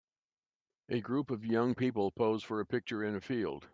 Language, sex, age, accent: English, male, 70-79, United States English